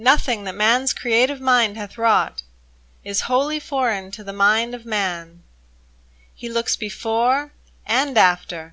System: none